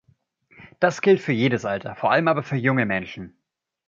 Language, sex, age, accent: German, male, 30-39, Deutschland Deutsch